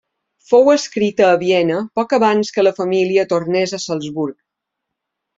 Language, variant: Catalan, Balear